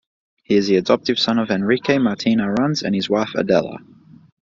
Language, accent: English, Australian English